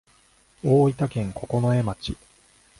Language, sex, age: Japanese, male, 30-39